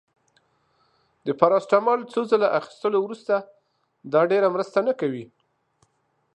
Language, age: Pashto, 40-49